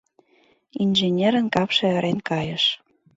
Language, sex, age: Mari, female, 19-29